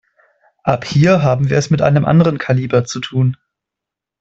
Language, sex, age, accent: German, male, 30-39, Deutschland Deutsch